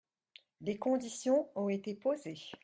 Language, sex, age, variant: French, female, 50-59, Français de métropole